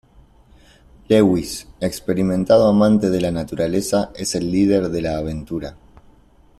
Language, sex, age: Spanish, male, 19-29